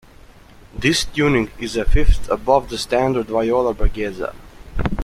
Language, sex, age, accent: English, male, 19-29, United States English